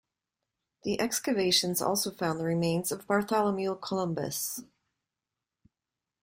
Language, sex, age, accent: English, female, 40-49, United States English